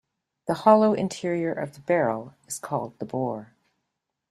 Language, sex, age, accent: English, female, 60-69, Canadian English